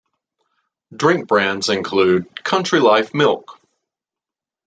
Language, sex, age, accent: English, male, 50-59, United States English